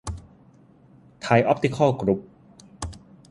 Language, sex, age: Thai, male, 40-49